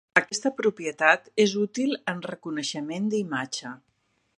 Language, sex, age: Catalan, female, 60-69